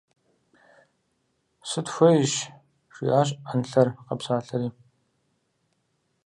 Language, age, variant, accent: Kabardian, 19-29, Адыгэбзэ (Къэбэрдей, Кирил, псоми зэдай), Джылэхъстэней (Gilahsteney)